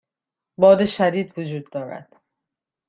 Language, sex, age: Persian, female, 30-39